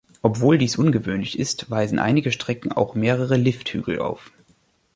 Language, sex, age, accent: German, male, 19-29, Deutschland Deutsch